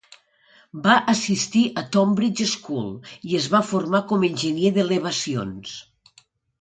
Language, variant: Catalan, Nord-Occidental